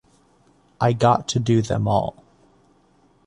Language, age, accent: English, 19-29, United States English